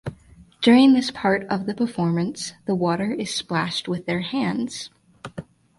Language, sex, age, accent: English, female, 19-29, United States English